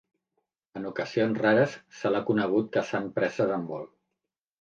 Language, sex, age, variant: Catalan, male, 50-59, Central